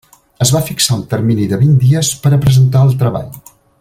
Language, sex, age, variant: Catalan, male, 60-69, Central